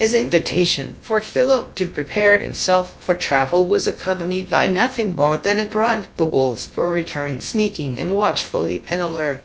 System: TTS, GlowTTS